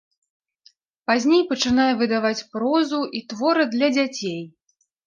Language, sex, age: Belarusian, female, 30-39